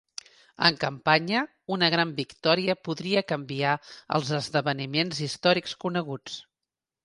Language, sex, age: Catalan, female, 50-59